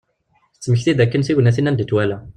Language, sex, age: Kabyle, male, 19-29